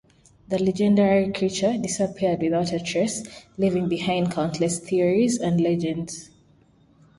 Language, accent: English, Southern African (South Africa, Zimbabwe, Namibia)